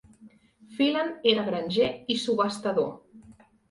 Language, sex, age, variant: Catalan, female, 19-29, Central